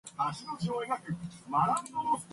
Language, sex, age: English, female, 19-29